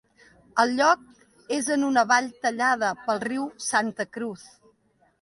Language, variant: Catalan, Central